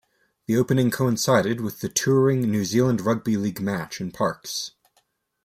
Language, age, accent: English, 19-29, United States English